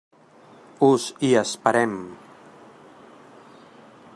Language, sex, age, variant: Catalan, male, 40-49, Central